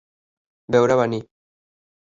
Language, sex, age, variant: Catalan, male, 19-29, Central